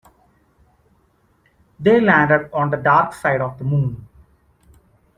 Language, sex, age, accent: English, male, 30-39, India and South Asia (India, Pakistan, Sri Lanka)